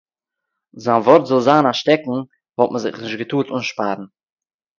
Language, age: Yiddish, 30-39